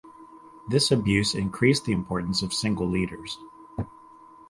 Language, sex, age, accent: English, male, 50-59, United States English